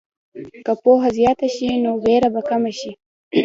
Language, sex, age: Pashto, female, under 19